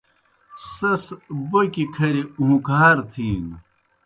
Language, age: Kohistani Shina, 60-69